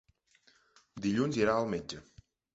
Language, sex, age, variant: Catalan, male, 19-29, Central